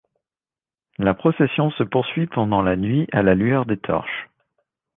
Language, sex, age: French, male, 30-39